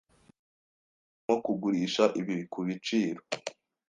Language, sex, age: Kinyarwanda, male, under 19